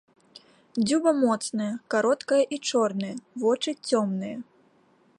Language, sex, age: Belarusian, female, 19-29